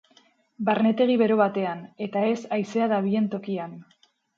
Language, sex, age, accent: Basque, female, 19-29, Mendebalekoa (Araba, Bizkaia, Gipuzkoako mendebaleko herri batzuk)